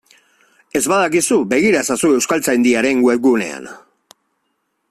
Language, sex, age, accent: Basque, male, 40-49, Mendebalekoa (Araba, Bizkaia, Gipuzkoako mendebaleko herri batzuk)